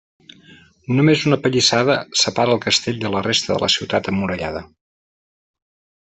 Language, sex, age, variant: Catalan, male, 50-59, Central